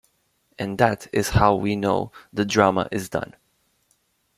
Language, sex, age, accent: English, male, 19-29, United States English